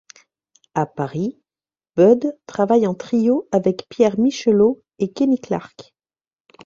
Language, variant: French, Français de métropole